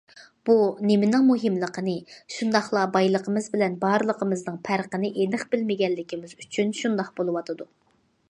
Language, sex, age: Uyghur, female, 19-29